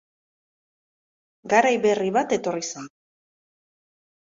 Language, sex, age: Basque, female, 40-49